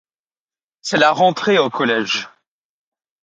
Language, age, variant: French, under 19, Français de métropole